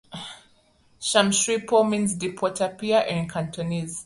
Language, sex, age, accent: English, female, 30-39, Southern African (South Africa, Zimbabwe, Namibia)